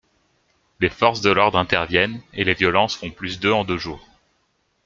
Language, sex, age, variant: French, male, 19-29, Français de métropole